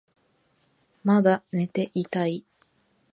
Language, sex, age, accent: Japanese, female, 19-29, 標準語